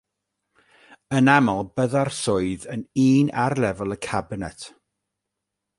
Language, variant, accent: Welsh, South-Eastern Welsh, Y Deyrnas Unedig Cymraeg